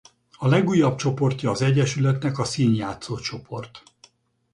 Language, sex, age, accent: Hungarian, male, 70-79, budapesti